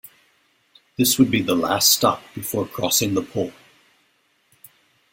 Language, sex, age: English, male, 40-49